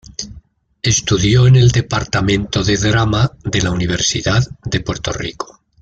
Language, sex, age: Spanish, male, 60-69